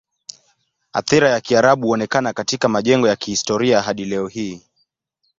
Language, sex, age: Swahili, male, 19-29